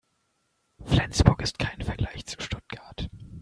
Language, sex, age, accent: German, male, 19-29, Deutschland Deutsch